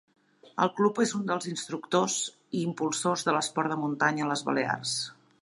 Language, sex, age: Catalan, female, 40-49